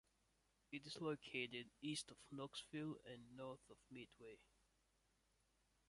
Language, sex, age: English, male, under 19